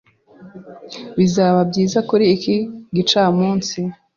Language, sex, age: Kinyarwanda, female, 30-39